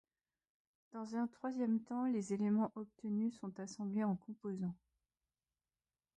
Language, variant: French, Français de métropole